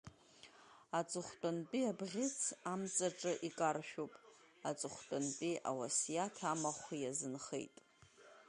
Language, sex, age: Abkhazian, female, 40-49